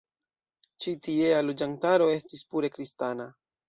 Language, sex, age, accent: Esperanto, male, under 19, Internacia